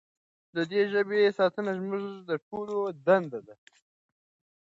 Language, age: Pashto, 19-29